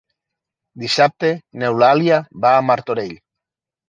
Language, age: Catalan, 50-59